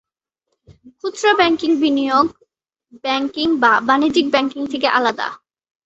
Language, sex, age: Bengali, female, 19-29